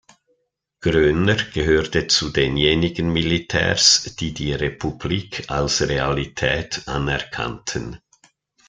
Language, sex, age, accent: German, male, 60-69, Schweizerdeutsch